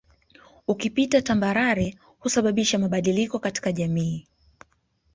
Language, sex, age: Swahili, female, 19-29